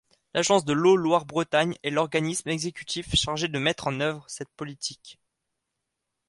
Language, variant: French, Français de métropole